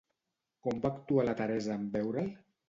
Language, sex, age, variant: Catalan, male, 50-59, Central